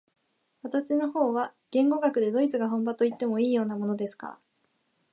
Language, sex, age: Japanese, female, 19-29